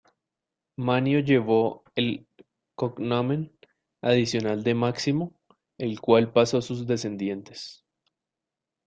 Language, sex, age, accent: Spanish, male, 19-29, Caribe: Cuba, Venezuela, Puerto Rico, República Dominicana, Panamá, Colombia caribeña, México caribeño, Costa del golfo de México